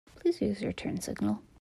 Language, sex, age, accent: English, female, 30-39, United States English